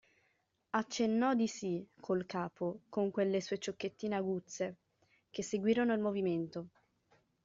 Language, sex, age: Italian, female, 19-29